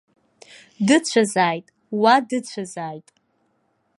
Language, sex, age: Abkhazian, female, under 19